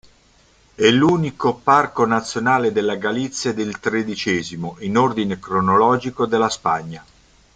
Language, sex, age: Italian, male, 50-59